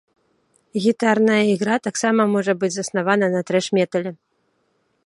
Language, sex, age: Belarusian, female, 30-39